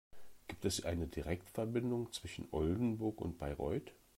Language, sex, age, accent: German, male, 50-59, Deutschland Deutsch